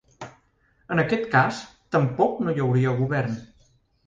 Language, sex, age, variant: Catalan, male, 40-49, Central